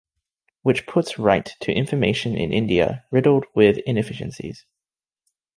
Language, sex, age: English, male, 19-29